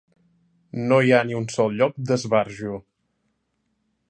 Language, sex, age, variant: Catalan, male, 19-29, Central